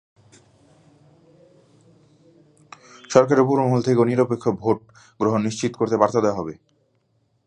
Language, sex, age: Bengali, male, 19-29